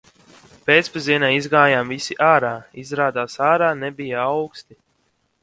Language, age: Latvian, under 19